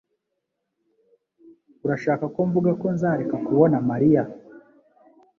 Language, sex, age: Kinyarwanda, male, 19-29